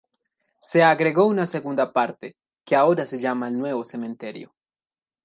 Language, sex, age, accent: Spanish, male, 19-29, Andino-Pacífico: Colombia, Perú, Ecuador, oeste de Bolivia y Venezuela andina